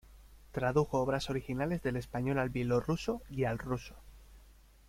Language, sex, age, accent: Spanish, male, 30-39, España: Norte peninsular (Asturias, Castilla y León, Cantabria, País Vasco, Navarra, Aragón, La Rioja, Guadalajara, Cuenca)